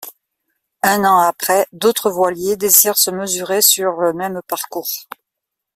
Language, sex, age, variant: French, female, 50-59, Français de métropole